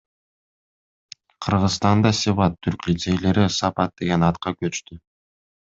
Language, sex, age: Kyrgyz, male, 19-29